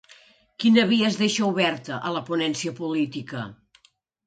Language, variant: Catalan, Nord-Occidental